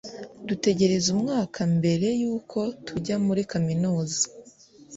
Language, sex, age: Kinyarwanda, female, 19-29